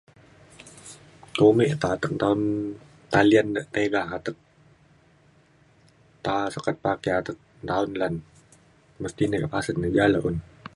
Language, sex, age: Mainstream Kenyah, female, 19-29